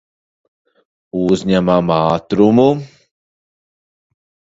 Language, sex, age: Latvian, male, 30-39